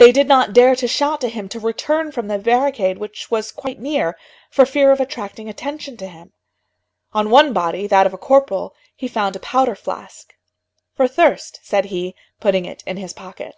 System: none